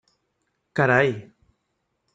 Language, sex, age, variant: Catalan, male, 30-39, Central